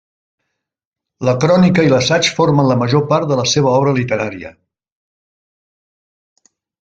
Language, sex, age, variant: Catalan, male, 70-79, Central